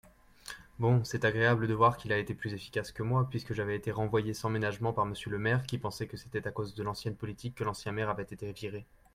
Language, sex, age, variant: French, male, 30-39, Français de métropole